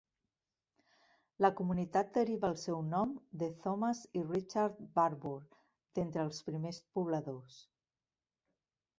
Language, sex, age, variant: Catalan, female, 50-59, Central